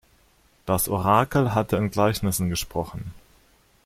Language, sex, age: German, male, 30-39